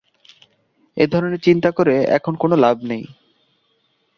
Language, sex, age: Bengali, male, 19-29